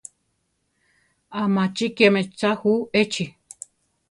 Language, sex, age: Central Tarahumara, female, 50-59